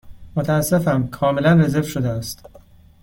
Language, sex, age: Persian, male, 19-29